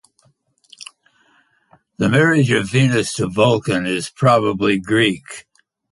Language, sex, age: English, male, 80-89